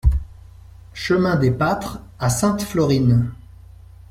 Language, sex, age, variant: French, male, 40-49, Français de métropole